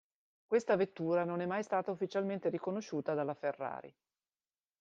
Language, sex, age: Italian, female, 50-59